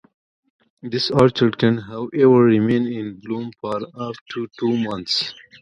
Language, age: English, 30-39